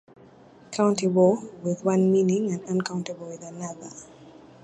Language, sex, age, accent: English, female, 19-29, United States English